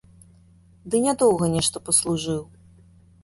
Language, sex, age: Belarusian, female, 30-39